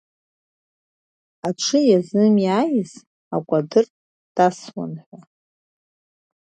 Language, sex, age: Abkhazian, female, 40-49